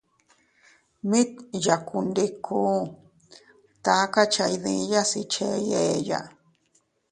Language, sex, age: Teutila Cuicatec, female, 30-39